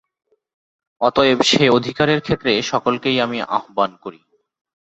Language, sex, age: Bengali, male, 30-39